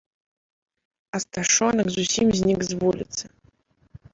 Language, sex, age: Belarusian, female, 19-29